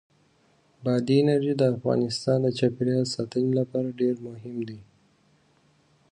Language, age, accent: Pashto, 19-29, کندهاری لهجه